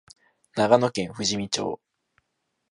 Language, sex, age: Japanese, male, 19-29